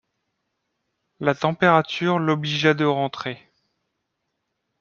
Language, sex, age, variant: French, male, 30-39, Français de métropole